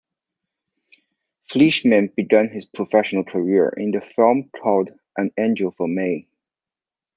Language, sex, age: English, male, 40-49